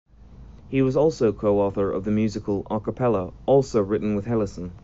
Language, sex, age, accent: English, male, 30-39, Canadian English